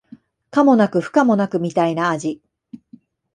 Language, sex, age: Japanese, female, 30-39